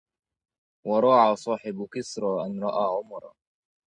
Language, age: Arabic, under 19